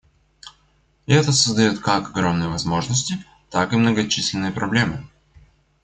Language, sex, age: Russian, male, under 19